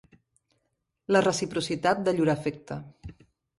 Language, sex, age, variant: Catalan, female, 40-49, Central